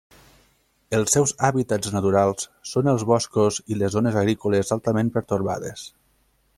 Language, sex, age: Catalan, male, 19-29